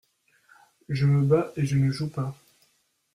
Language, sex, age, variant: French, male, 19-29, Français de métropole